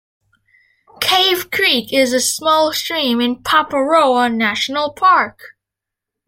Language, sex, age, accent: English, male, under 19, United States English